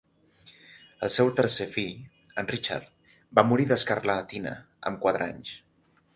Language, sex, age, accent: Catalan, male, 30-39, central; septentrional